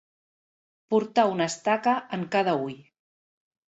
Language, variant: Catalan, Central